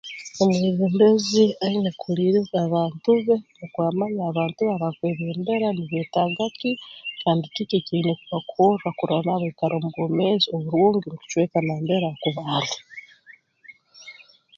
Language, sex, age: Tooro, female, 19-29